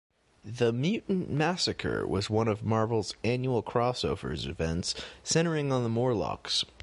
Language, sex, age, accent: English, male, 30-39, United States English